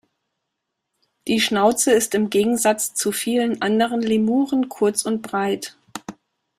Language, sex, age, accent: German, female, 40-49, Deutschland Deutsch